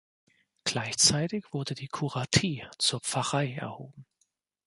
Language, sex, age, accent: German, male, 30-39, Deutschland Deutsch